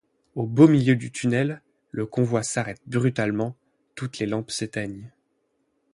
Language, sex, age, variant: French, male, 19-29, Français de métropole